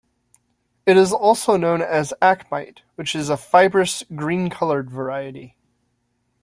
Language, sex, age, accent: English, male, 19-29, United States English